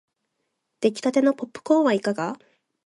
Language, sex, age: Japanese, female, 19-29